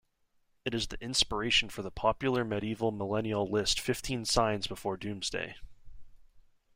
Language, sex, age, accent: English, male, 19-29, United States English